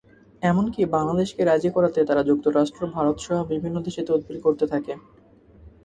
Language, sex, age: Bengali, male, 19-29